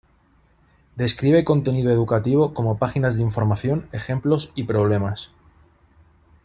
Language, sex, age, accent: Spanish, male, 30-39, España: Norte peninsular (Asturias, Castilla y León, Cantabria, País Vasco, Navarra, Aragón, La Rioja, Guadalajara, Cuenca)